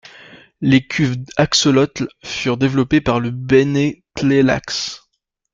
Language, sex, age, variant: French, male, 19-29, Français de métropole